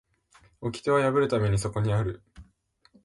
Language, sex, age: Japanese, male, under 19